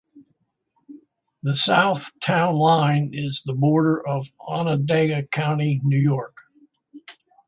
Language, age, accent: English, 60-69, United States English